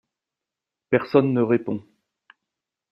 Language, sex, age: French, male, 50-59